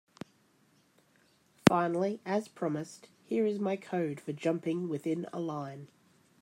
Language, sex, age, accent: English, female, 40-49, Australian English